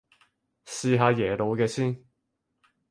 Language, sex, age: Cantonese, male, 30-39